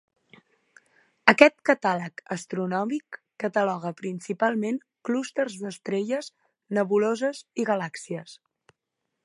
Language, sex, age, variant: Catalan, female, 19-29, Central